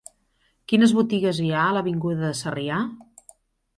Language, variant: Catalan, Central